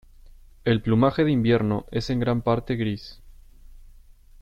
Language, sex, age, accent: Spanish, male, 19-29, México